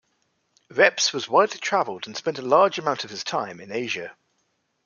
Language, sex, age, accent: English, male, 19-29, England English